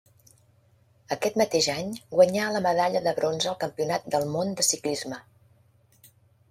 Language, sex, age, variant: Catalan, female, 50-59, Central